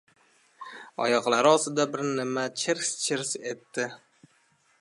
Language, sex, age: Uzbek, male, under 19